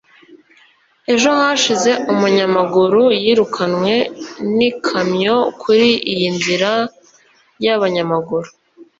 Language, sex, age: Kinyarwanda, female, 19-29